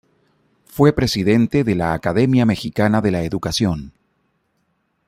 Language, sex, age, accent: Spanish, male, 50-59, América central